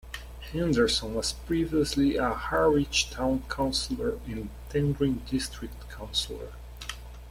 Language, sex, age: English, male, 19-29